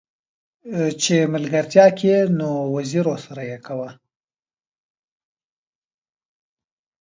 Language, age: Pashto, 19-29